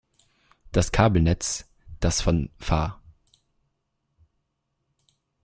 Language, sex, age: German, male, under 19